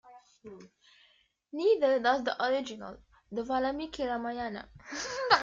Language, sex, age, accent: English, female, 19-29, United States English